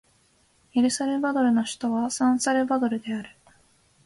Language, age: Japanese, 19-29